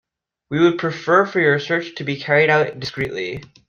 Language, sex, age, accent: English, male, under 19, United States English